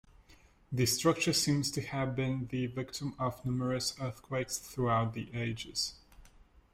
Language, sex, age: English, male, 19-29